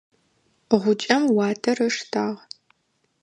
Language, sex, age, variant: Adyghe, female, 19-29, Адыгабзэ (Кирил, пстэумэ зэдыряе)